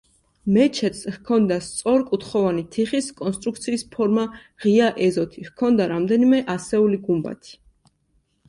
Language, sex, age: Georgian, female, 19-29